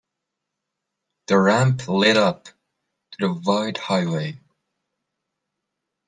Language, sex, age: English, male, under 19